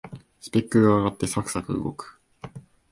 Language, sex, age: Japanese, male, 19-29